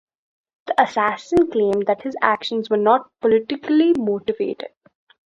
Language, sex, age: English, female, under 19